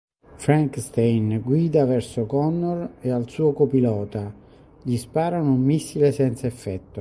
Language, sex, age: Italian, male, 60-69